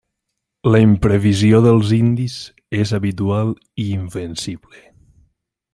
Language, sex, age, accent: Catalan, male, 19-29, valencià